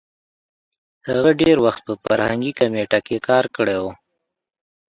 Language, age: Pashto, 19-29